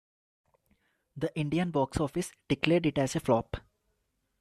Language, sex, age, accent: English, male, 19-29, India and South Asia (India, Pakistan, Sri Lanka)